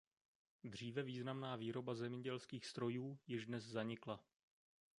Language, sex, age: Czech, male, 30-39